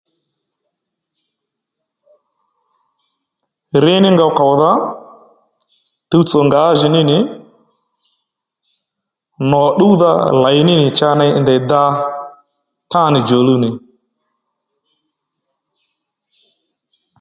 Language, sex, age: Lendu, male, 40-49